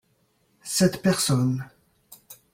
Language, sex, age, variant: French, male, 40-49, Français de métropole